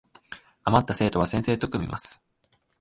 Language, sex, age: Japanese, male, 19-29